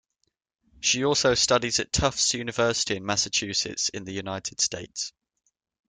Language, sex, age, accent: English, male, under 19, England English